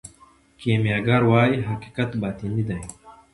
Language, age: Pashto, 19-29